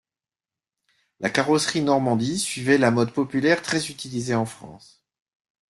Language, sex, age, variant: French, male, 50-59, Français de métropole